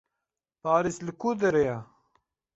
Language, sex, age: Kurdish, male, 30-39